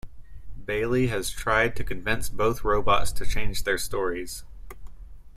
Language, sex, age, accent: English, male, 19-29, United States English